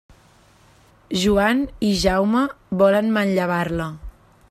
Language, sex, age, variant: Catalan, female, 19-29, Central